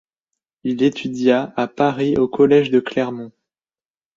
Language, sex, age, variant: French, male, 19-29, Français de métropole